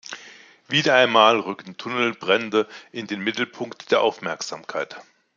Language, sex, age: German, male, 50-59